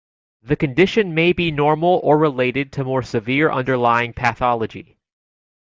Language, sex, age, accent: English, male, 19-29, United States English